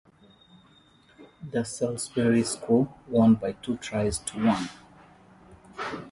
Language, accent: English, Kenyan English